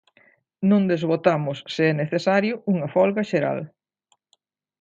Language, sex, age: Galician, female, 60-69